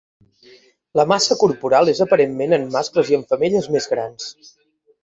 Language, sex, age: Catalan, male, 30-39